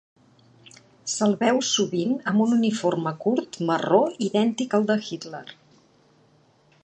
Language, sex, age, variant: Catalan, female, 50-59, Central